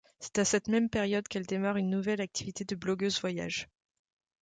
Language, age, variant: French, 30-39, Français de métropole